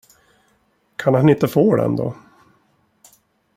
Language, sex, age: Swedish, male, 40-49